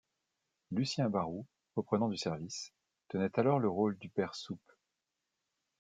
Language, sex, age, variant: French, male, 40-49, Français de métropole